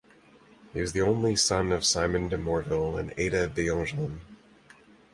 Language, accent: English, United States English